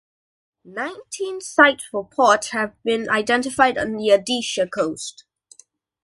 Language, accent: English, Singaporean English